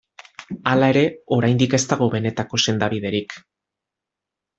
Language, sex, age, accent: Basque, male, 30-39, Mendebalekoa (Araba, Bizkaia, Gipuzkoako mendebaleko herri batzuk)